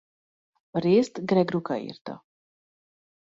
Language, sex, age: Hungarian, female, 19-29